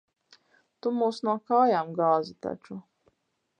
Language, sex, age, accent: Latvian, female, 30-39, bez akcenta